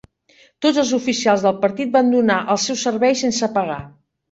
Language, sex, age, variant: Catalan, female, 50-59, Central